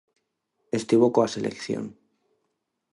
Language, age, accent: Galician, 19-29, Neofalante